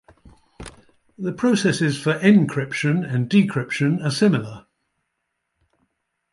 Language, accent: English, England English